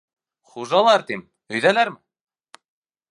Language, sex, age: Bashkir, male, 19-29